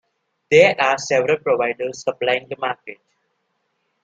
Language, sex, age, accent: English, male, under 19, India and South Asia (India, Pakistan, Sri Lanka)